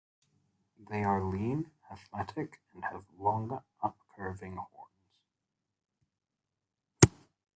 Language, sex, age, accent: English, male, 19-29, England English